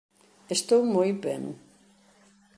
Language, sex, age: Galician, female, 60-69